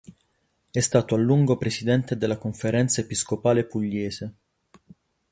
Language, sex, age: Italian, male, 19-29